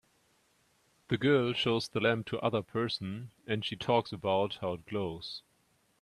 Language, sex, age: English, male, 30-39